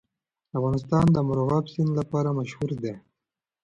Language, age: Pashto, 19-29